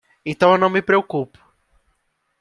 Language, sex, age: Portuguese, male, 19-29